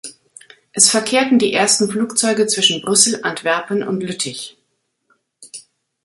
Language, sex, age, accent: German, female, 50-59, Deutschland Deutsch